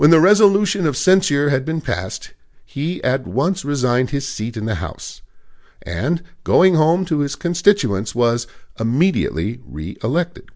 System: none